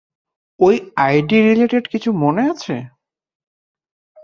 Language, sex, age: Bengali, male, 19-29